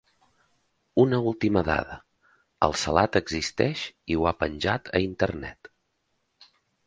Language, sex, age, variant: Catalan, male, 30-39, Central